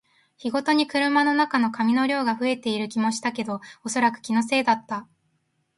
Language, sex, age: Japanese, female, 19-29